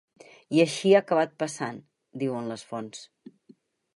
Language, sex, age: Catalan, female, 60-69